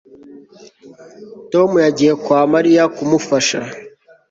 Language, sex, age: Kinyarwanda, male, 19-29